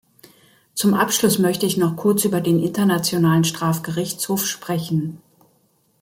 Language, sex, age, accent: German, female, 60-69, Deutschland Deutsch